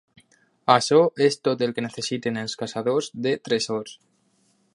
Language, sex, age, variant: Catalan, male, under 19, Alacantí